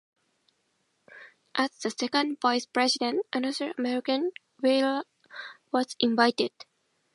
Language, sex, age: English, female, 19-29